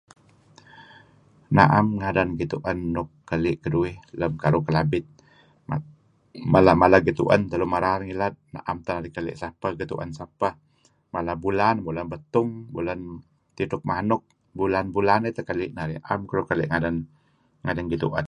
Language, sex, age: Kelabit, male, 50-59